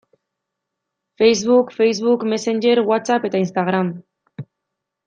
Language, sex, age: Basque, female, 19-29